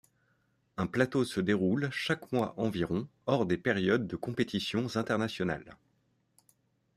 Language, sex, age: French, male, 30-39